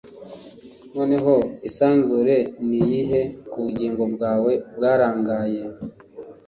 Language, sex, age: Kinyarwanda, male, 40-49